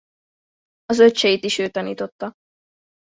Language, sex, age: Hungarian, female, under 19